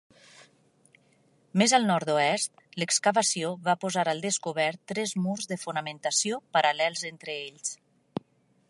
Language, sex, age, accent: Catalan, female, 40-49, valencià